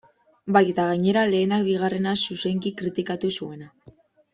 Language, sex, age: Basque, female, 19-29